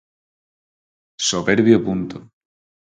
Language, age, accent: Galician, 19-29, Neofalante